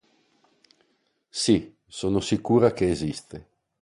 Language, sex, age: Italian, male, 50-59